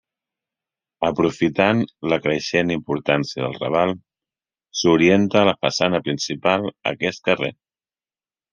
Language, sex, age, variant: Catalan, male, 30-39, Central